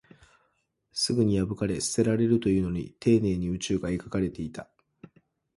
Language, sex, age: Japanese, male, 40-49